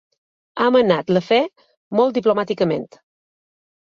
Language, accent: Catalan, mallorquí